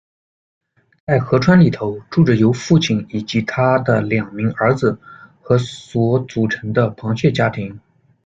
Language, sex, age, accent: Chinese, male, 30-39, 出生地：江苏省